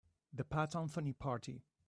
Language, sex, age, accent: English, male, 40-49, England English